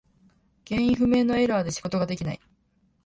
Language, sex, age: Japanese, female, under 19